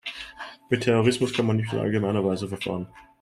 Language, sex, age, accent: German, male, 19-29, Österreichisches Deutsch